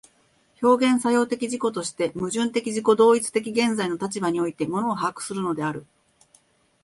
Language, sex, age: Japanese, female, 50-59